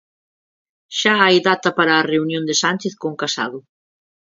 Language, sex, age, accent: Galician, female, 40-49, Oriental (común en zona oriental)